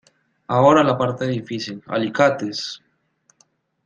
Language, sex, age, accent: Spanish, male, 30-39, Caribe: Cuba, Venezuela, Puerto Rico, República Dominicana, Panamá, Colombia caribeña, México caribeño, Costa del golfo de México